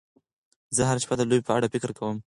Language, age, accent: Pashto, 19-29, کندهاری لهجه